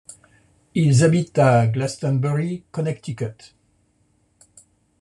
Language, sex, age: French, male, 60-69